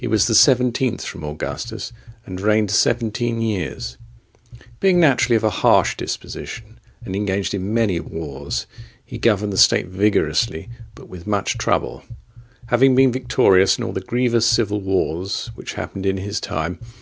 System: none